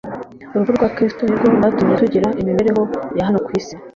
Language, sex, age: Kinyarwanda, female, 19-29